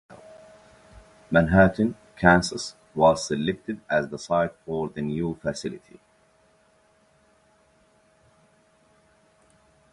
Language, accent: English, England English